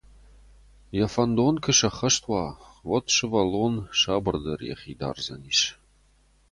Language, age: Ossetic, 30-39